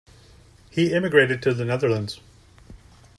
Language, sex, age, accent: English, male, 40-49, United States English